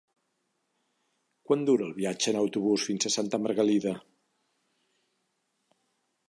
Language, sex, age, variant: Catalan, male, 50-59, Central